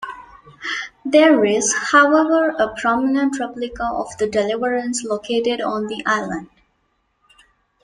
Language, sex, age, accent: English, female, 19-29, India and South Asia (India, Pakistan, Sri Lanka)